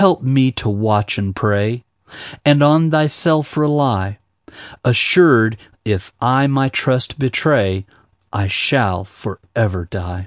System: none